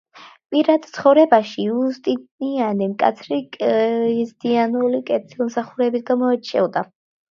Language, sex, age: Georgian, female, under 19